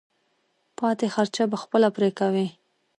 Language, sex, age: Pashto, female, 19-29